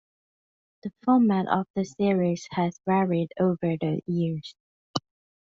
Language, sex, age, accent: English, female, 19-29, Hong Kong English